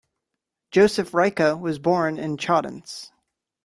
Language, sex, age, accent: English, male, 19-29, United States English